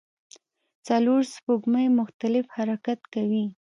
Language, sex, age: Pashto, female, 19-29